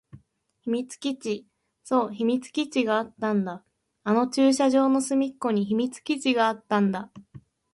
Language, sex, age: Japanese, female, 19-29